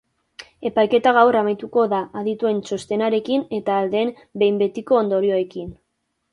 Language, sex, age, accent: Basque, female, 19-29, Erdialdekoa edo Nafarra (Gipuzkoa, Nafarroa)